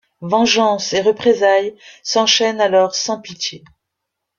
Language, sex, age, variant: French, female, 50-59, Français de métropole